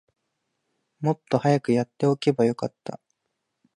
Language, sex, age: Japanese, male, 19-29